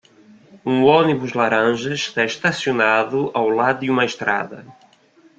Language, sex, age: Portuguese, male, 30-39